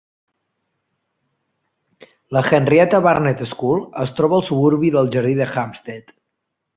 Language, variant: Catalan, Central